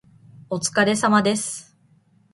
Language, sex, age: Japanese, female, 19-29